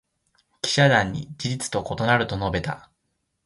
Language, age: Japanese, 19-29